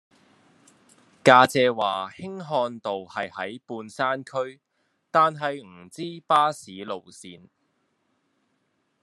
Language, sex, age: Cantonese, male, 19-29